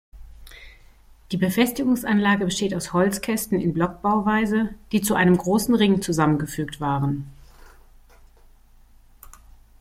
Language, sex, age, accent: German, female, 50-59, Deutschland Deutsch